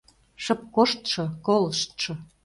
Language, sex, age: Mari, female, 50-59